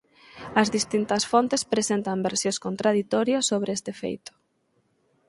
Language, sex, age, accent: Galician, female, 19-29, Oriental (común en zona oriental)